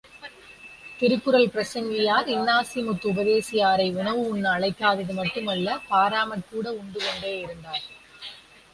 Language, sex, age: Tamil, female, 19-29